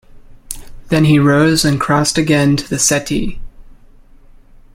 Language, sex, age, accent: English, male, 19-29, United States English